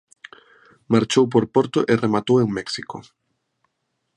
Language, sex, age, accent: Galician, male, 19-29, Normativo (estándar)